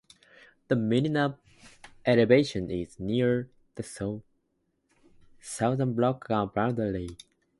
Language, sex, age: English, male, 19-29